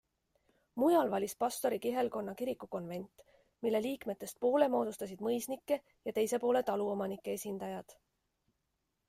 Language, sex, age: Estonian, female, 40-49